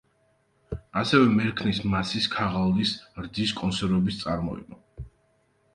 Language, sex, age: Georgian, male, 19-29